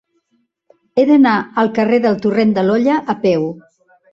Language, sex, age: Catalan, female, 60-69